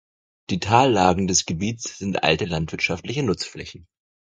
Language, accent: German, Deutschland Deutsch